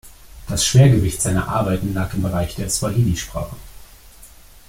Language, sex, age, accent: German, male, 30-39, Deutschland Deutsch